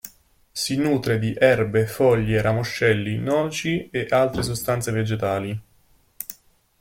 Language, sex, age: Italian, male, 19-29